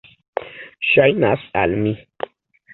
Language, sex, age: Esperanto, male, 30-39